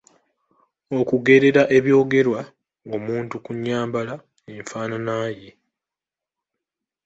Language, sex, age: Ganda, male, 19-29